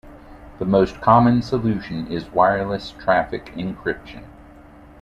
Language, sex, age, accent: English, male, 40-49, United States English